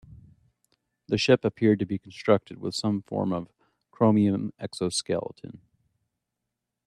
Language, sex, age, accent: English, male, 30-39, United States English